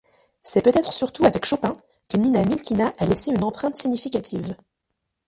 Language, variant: French, Français de métropole